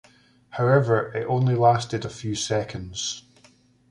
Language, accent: English, Scottish English